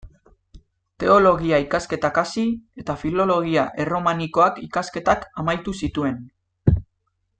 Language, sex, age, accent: Basque, male, 19-29, Mendebalekoa (Araba, Bizkaia, Gipuzkoako mendebaleko herri batzuk)